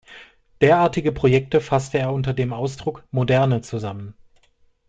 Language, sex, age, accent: German, male, 30-39, Deutschland Deutsch